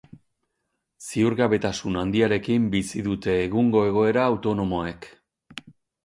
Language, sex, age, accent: Basque, male, 50-59, Erdialdekoa edo Nafarra (Gipuzkoa, Nafarroa)